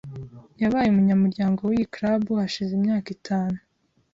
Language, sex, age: Kinyarwanda, female, 19-29